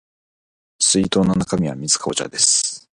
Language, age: Japanese, 19-29